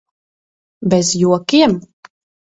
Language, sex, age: Latvian, female, 30-39